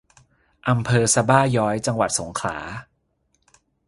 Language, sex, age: Thai, male, 30-39